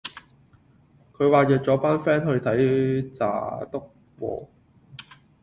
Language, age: Cantonese, 19-29